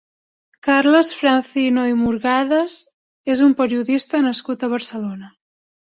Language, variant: Catalan, Central